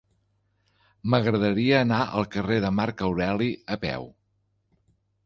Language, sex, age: Catalan, male, 40-49